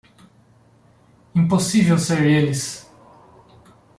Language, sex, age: Portuguese, male, 40-49